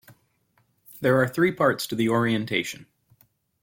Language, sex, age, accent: English, male, 40-49, United States English